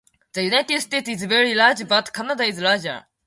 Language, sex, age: English, female, 19-29